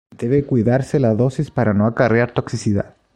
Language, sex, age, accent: Spanish, male, 19-29, Chileno: Chile, Cuyo